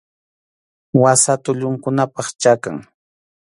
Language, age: Arequipa-La Unión Quechua, 30-39